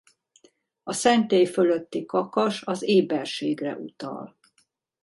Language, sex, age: Hungarian, female, 50-59